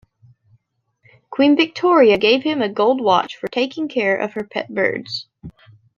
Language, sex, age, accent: English, female, 19-29, United States English